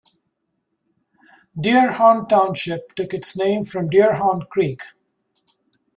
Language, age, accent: English, 50-59, United States English